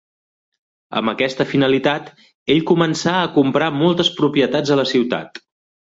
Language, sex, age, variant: Catalan, male, 40-49, Central